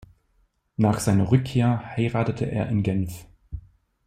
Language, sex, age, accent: German, male, 30-39, Deutschland Deutsch